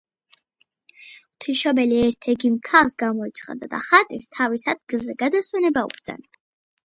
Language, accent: Georgian, ჩვეულებრივი